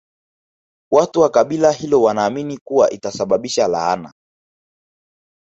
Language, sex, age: Swahili, male, 19-29